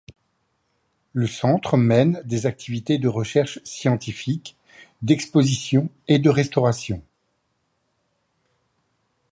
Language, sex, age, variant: French, male, 50-59, Français de métropole